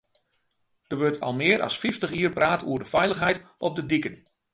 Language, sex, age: Western Frisian, male, 50-59